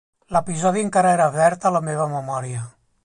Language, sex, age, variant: Catalan, male, 40-49, Central